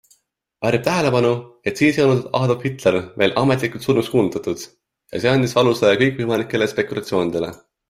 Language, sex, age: Estonian, male, 19-29